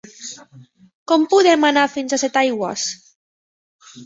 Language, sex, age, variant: Catalan, female, 19-29, Central